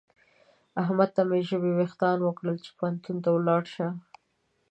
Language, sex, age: Pashto, female, 19-29